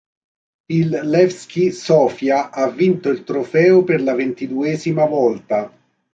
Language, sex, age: Italian, male, 40-49